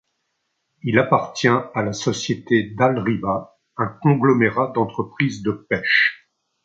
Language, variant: French, Français de métropole